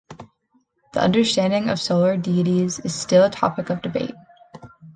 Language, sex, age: English, female, 19-29